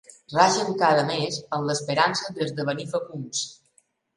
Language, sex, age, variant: Catalan, female, 40-49, Balear